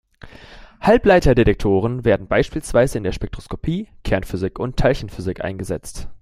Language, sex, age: German, male, 19-29